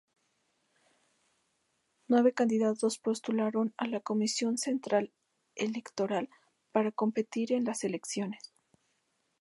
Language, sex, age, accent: Spanish, female, 19-29, México